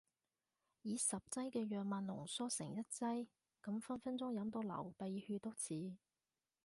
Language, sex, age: Cantonese, female, 30-39